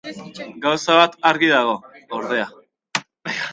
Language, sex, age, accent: Basque, male, 19-29, Erdialdekoa edo Nafarra (Gipuzkoa, Nafarroa)